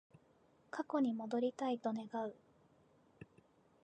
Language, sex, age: Japanese, female, 19-29